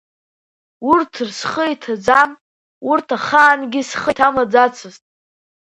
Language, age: Abkhazian, under 19